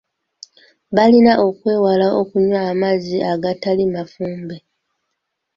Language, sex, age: Ganda, female, 19-29